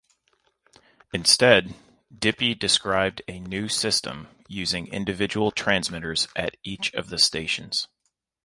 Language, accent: English, United States English